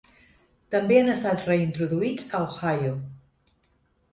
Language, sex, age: Catalan, female, 40-49